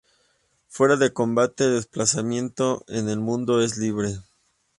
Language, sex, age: Spanish, male, 30-39